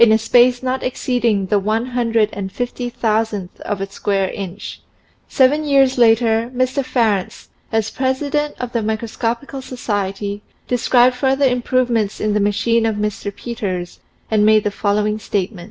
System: none